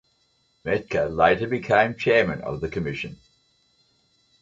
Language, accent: English, Australian English